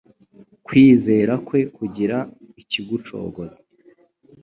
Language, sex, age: Kinyarwanda, male, 19-29